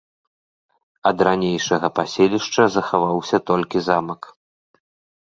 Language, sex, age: Belarusian, male, 30-39